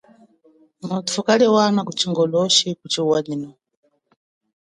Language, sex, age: Chokwe, female, 40-49